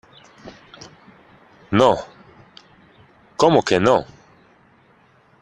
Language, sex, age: Spanish, male, 30-39